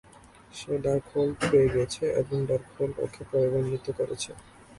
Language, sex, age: Bengali, male, 19-29